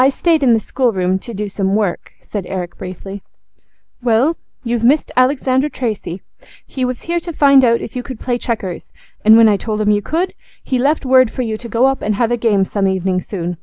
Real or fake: real